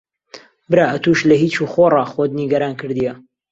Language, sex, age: Central Kurdish, male, 19-29